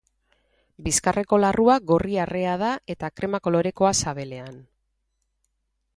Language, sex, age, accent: Basque, female, 40-49, Mendebalekoa (Araba, Bizkaia, Gipuzkoako mendebaleko herri batzuk)